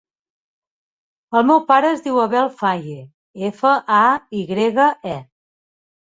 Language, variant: Catalan, Central